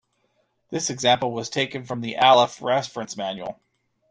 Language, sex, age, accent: English, male, 30-39, Canadian English